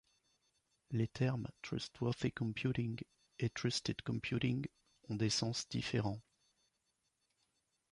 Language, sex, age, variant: French, male, 50-59, Français de métropole